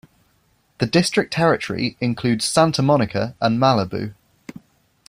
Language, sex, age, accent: English, male, 19-29, England English